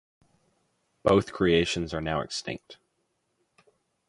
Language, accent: English, United States English